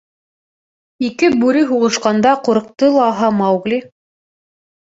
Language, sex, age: Bashkir, female, 19-29